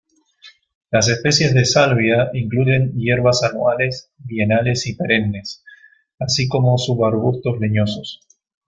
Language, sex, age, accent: Spanish, male, 30-39, Rioplatense: Argentina, Uruguay, este de Bolivia, Paraguay